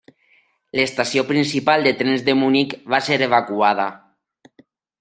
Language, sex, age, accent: Catalan, male, 30-39, valencià